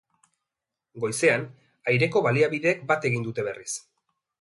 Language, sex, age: Basque, male, 19-29